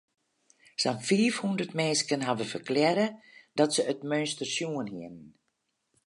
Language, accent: Western Frisian, Klaaifrysk